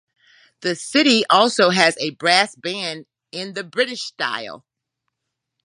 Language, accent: English, United States English